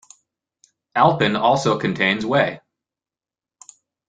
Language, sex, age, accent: English, male, 30-39, United States English